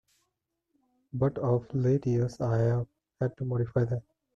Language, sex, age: English, male, 19-29